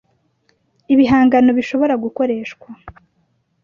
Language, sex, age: Kinyarwanda, male, 19-29